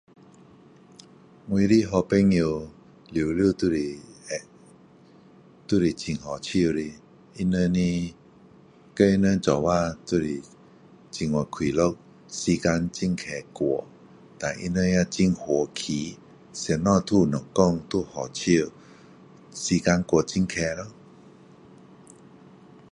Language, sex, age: Min Dong Chinese, male, 50-59